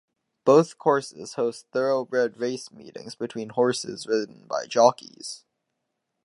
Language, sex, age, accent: English, male, under 19, United States English